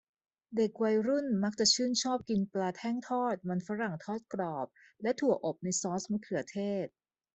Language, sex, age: Thai, female, 30-39